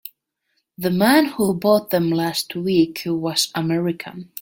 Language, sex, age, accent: English, female, 19-29, England English